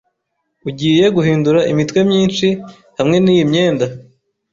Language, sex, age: Kinyarwanda, male, 19-29